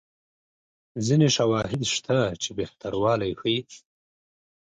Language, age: Pashto, 30-39